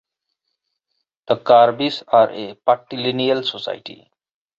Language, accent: English, India and South Asia (India, Pakistan, Sri Lanka)